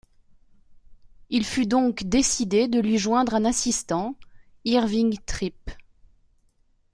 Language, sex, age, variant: French, female, 30-39, Français de métropole